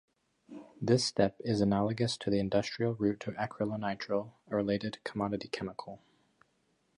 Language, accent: English, United States English